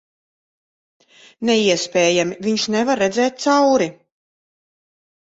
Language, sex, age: Latvian, female, 40-49